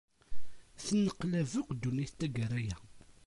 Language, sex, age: Kabyle, male, 30-39